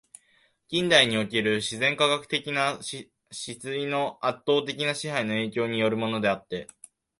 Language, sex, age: Japanese, male, under 19